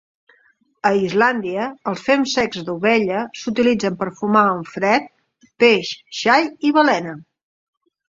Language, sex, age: Catalan, female, 50-59